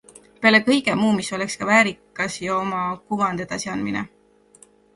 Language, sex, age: Estonian, female, 19-29